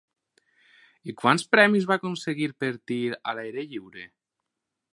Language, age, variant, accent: Catalan, 19-29, Valencià central, valencià